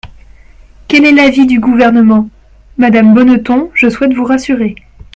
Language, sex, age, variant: French, female, 19-29, Français de métropole